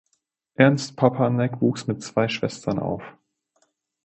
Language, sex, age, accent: German, male, 30-39, Deutschland Deutsch